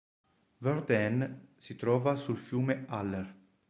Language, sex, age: Italian, male, 40-49